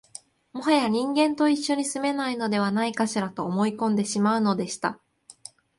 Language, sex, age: Japanese, female, 19-29